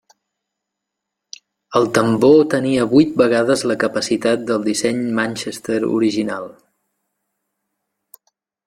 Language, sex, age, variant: Catalan, male, 50-59, Central